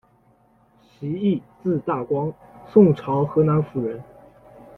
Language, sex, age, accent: Chinese, male, 19-29, 出生地：浙江省